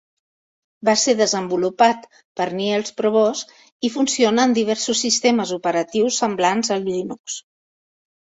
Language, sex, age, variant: Catalan, female, 50-59, Central